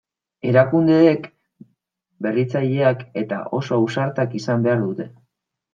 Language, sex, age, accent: Basque, male, 19-29, Mendebalekoa (Araba, Bizkaia, Gipuzkoako mendebaleko herri batzuk)